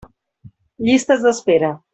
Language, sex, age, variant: Catalan, female, 40-49, Central